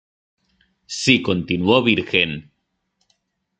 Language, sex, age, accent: Spanish, male, 30-39, España: Norte peninsular (Asturias, Castilla y León, Cantabria, País Vasco, Navarra, Aragón, La Rioja, Guadalajara, Cuenca)